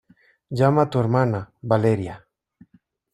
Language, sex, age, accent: Spanish, male, 40-49, Andino-Pacífico: Colombia, Perú, Ecuador, oeste de Bolivia y Venezuela andina